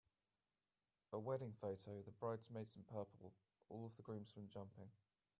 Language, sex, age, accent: English, male, 19-29, England English